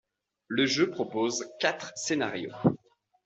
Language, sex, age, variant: French, male, 30-39, Français de métropole